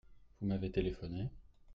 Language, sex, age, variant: French, male, 30-39, Français de métropole